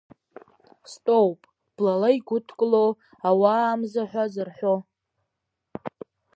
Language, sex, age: Abkhazian, female, under 19